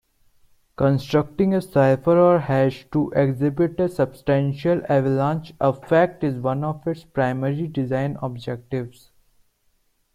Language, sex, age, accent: English, male, 19-29, India and South Asia (India, Pakistan, Sri Lanka)